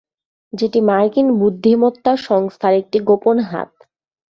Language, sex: Bengali, female